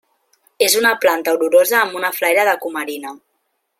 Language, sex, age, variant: Catalan, female, 19-29, Central